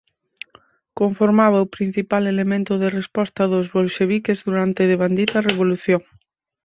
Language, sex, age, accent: Galician, female, 30-39, Oriental (común en zona oriental)